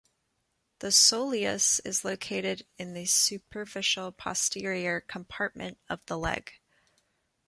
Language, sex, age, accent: English, female, 30-39, United States English